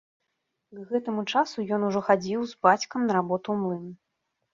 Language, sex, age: Belarusian, female, 30-39